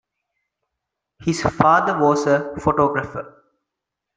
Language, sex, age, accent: English, male, 19-29, India and South Asia (India, Pakistan, Sri Lanka)